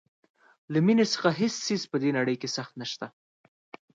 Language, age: Pashto, under 19